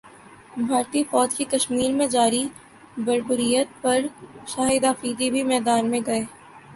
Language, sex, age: Urdu, female, 19-29